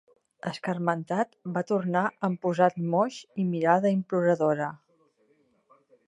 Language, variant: Catalan, Central